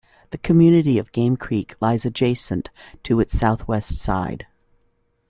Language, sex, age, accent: English, female, 50-59, United States English